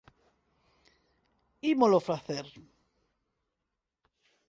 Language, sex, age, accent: Galician, female, 50-59, Normativo (estándar); Neofalante